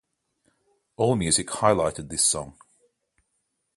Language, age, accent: English, 40-49, Australian English